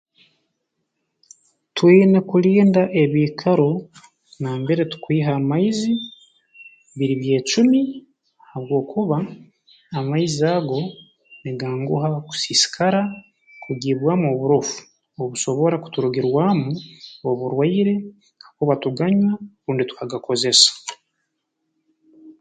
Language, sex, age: Tooro, male, 19-29